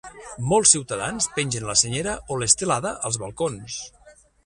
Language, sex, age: Catalan, male, 40-49